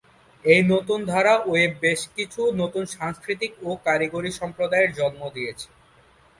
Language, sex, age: Bengali, male, 19-29